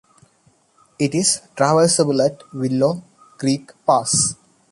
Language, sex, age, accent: English, male, 19-29, India and South Asia (India, Pakistan, Sri Lanka)